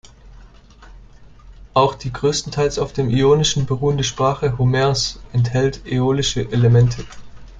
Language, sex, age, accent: German, male, 19-29, Deutschland Deutsch